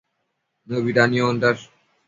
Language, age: Matsés, under 19